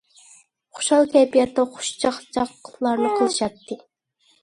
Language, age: Uyghur, 19-29